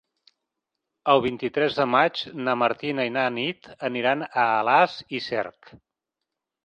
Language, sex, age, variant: Catalan, male, 50-59, Nord-Occidental